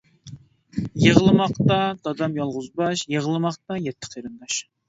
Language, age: Uyghur, 30-39